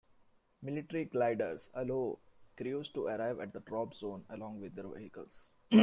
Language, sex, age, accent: English, male, 30-39, India and South Asia (India, Pakistan, Sri Lanka)